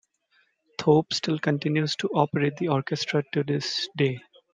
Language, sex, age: English, male, 19-29